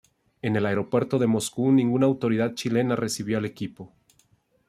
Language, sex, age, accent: Spanish, male, 40-49, México